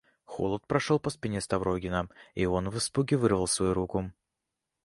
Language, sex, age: Russian, male, 19-29